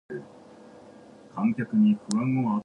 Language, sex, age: English, female, 19-29